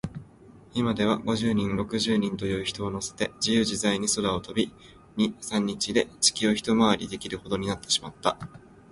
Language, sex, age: Japanese, male, under 19